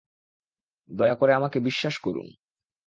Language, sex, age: Bengali, male, 19-29